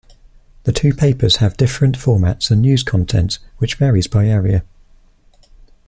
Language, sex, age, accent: English, male, 19-29, England English